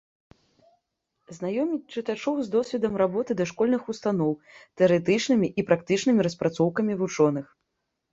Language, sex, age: Belarusian, female, 19-29